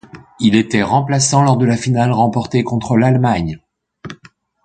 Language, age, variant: French, 50-59, Français de métropole